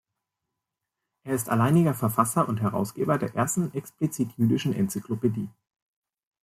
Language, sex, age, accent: German, male, 19-29, Deutschland Deutsch